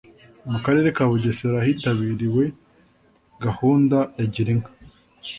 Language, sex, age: Kinyarwanda, male, 19-29